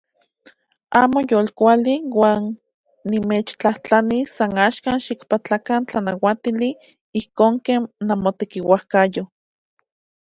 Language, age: Central Puebla Nahuatl, 30-39